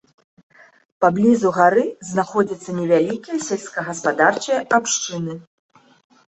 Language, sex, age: Belarusian, female, 30-39